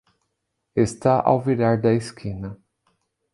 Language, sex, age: Portuguese, male, 30-39